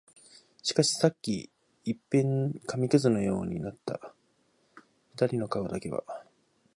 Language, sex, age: Japanese, male, 19-29